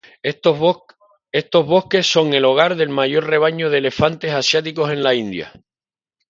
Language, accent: Spanish, España: Islas Canarias